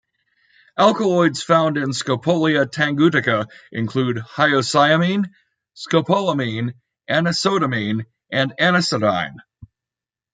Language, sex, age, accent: English, male, 30-39, United States English